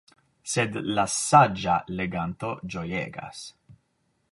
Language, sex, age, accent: Esperanto, male, 19-29, Internacia